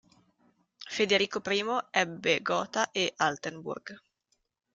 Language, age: Italian, 19-29